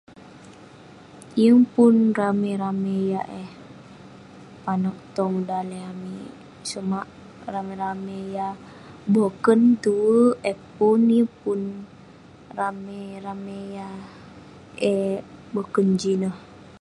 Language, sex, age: Western Penan, female, under 19